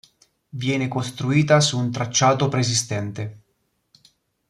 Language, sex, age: Italian, male, 19-29